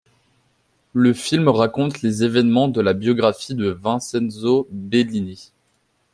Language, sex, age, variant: French, male, under 19, Français de métropole